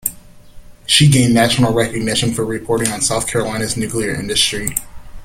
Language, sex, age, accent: English, male, 30-39, United States English